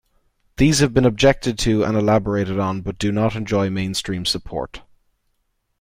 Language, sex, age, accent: English, male, 19-29, Irish English